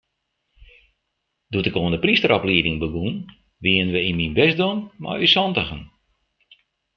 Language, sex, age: Western Frisian, male, 50-59